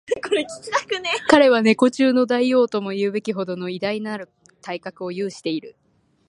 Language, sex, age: Japanese, female, under 19